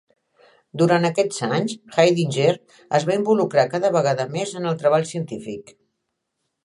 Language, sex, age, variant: Catalan, female, 60-69, Central